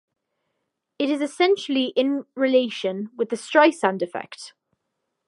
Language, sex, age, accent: English, female, under 19, Irish English